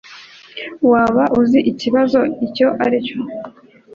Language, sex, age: Kinyarwanda, female, 19-29